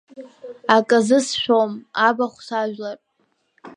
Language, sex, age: Abkhazian, female, under 19